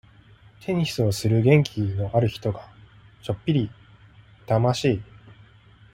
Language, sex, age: Japanese, male, 30-39